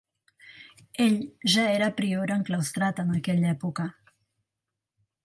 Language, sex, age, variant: Catalan, female, 40-49, Central